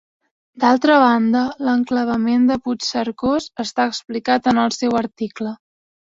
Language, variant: Catalan, Central